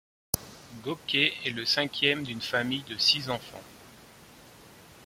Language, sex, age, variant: French, male, 50-59, Français de métropole